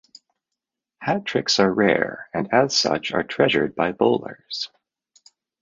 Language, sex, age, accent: English, male, 30-39, United States English